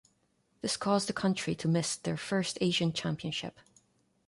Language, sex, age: English, female, 30-39